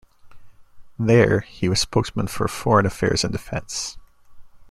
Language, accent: English, United States English